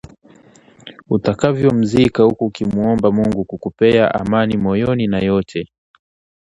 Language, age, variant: Swahili, 19-29, Kiswahili cha Bara ya Tanzania